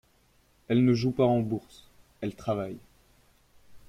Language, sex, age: French, male, 19-29